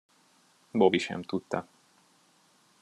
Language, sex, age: Hungarian, male, 19-29